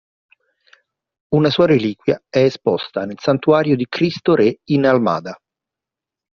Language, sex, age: Italian, male, 40-49